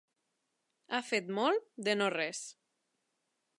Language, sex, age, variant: Catalan, female, 30-39, Nord-Occidental